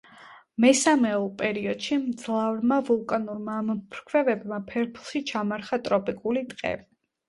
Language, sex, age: Georgian, female, 19-29